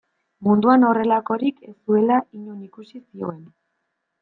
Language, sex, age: Basque, male, 19-29